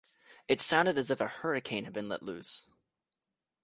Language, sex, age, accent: English, male, under 19, United States English